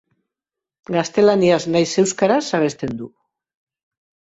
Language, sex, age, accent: Basque, female, 70-79, Mendebalekoa (Araba, Bizkaia, Gipuzkoako mendebaleko herri batzuk)